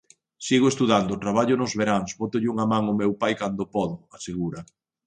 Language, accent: Galician, Central (gheada)